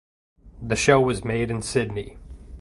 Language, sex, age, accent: English, male, 19-29, United States English